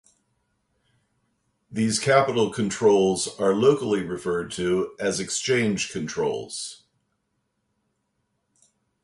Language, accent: English, United States English